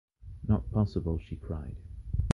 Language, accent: English, England English